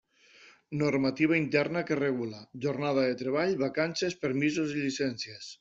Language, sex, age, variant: Catalan, female, 40-49, Central